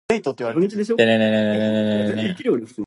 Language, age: English, 19-29